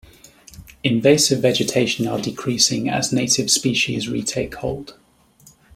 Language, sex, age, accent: English, male, 30-39, England English